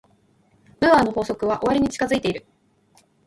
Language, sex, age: Japanese, female, 19-29